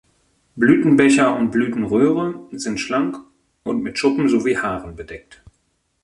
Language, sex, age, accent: German, male, 30-39, Deutschland Deutsch